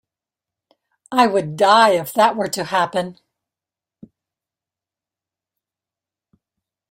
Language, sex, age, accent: English, female, 70-79, United States English